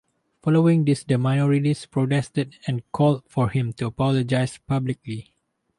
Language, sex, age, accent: English, male, 19-29, Malaysian English